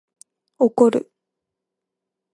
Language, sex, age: Japanese, female, 19-29